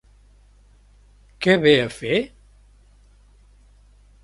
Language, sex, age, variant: Catalan, male, 70-79, Central